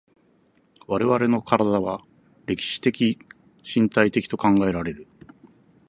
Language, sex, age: Japanese, male, 40-49